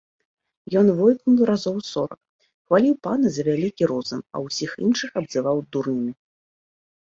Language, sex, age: Belarusian, female, 30-39